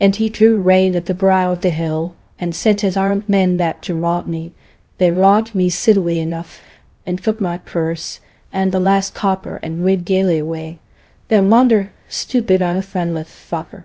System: TTS, VITS